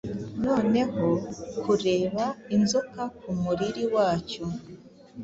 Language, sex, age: Kinyarwanda, female, 40-49